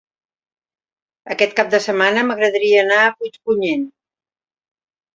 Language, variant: Catalan, Central